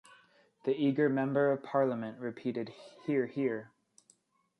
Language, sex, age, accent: English, male, 19-29, United States English